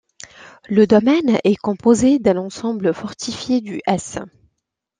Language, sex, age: French, female, 30-39